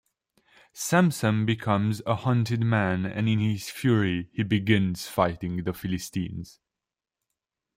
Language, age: English, 19-29